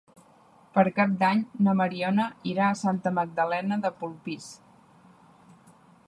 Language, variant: Catalan, Central